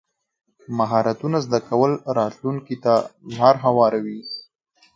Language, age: Pashto, 19-29